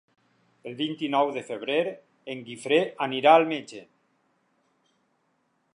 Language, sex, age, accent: Catalan, male, 50-59, valencià